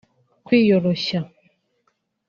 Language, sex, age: Kinyarwanda, female, 19-29